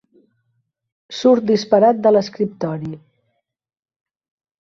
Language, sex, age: Catalan, female, 50-59